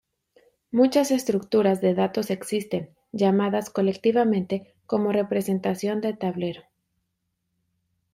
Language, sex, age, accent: Spanish, female, 30-39, México